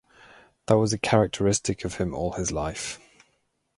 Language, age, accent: English, 19-29, England English